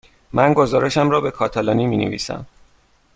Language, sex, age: Persian, male, 30-39